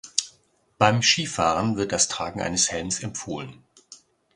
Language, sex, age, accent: German, male, 60-69, Deutschland Deutsch